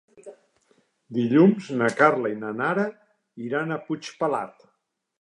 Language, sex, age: Catalan, male, 60-69